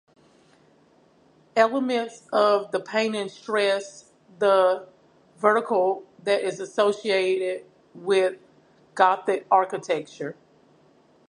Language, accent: English, United States English